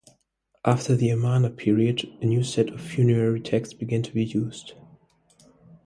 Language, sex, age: English, male, 19-29